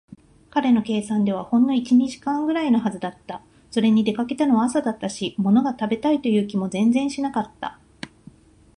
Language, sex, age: Japanese, female, 50-59